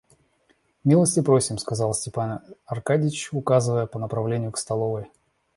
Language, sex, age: Russian, male, 40-49